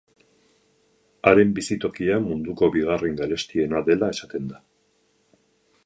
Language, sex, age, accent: Basque, male, 50-59, Erdialdekoa edo Nafarra (Gipuzkoa, Nafarroa)